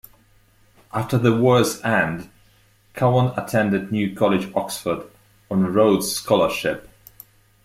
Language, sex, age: English, male, 30-39